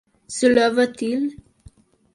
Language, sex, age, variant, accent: French, male, under 19, Français d'Amérique du Nord, Français du Canada